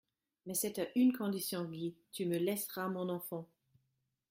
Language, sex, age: French, female, 40-49